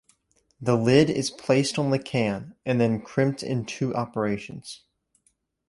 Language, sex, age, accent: English, male, under 19, United States English